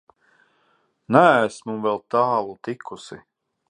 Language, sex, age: Latvian, male, 30-39